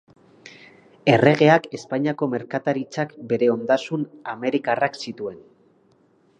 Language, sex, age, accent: Basque, male, 30-39, Mendebalekoa (Araba, Bizkaia, Gipuzkoako mendebaleko herri batzuk)